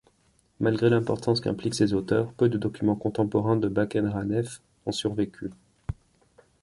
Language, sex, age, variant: French, male, 30-39, Français de métropole